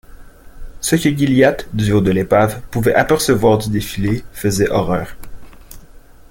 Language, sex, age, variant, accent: French, male, 19-29, Français d'Amérique du Nord, Français du Canada